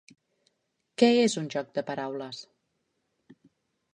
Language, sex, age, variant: Catalan, female, 40-49, Central